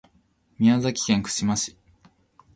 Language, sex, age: Japanese, male, 19-29